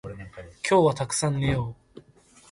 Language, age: Japanese, 19-29